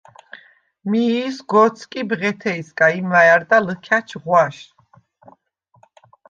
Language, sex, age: Svan, female, 50-59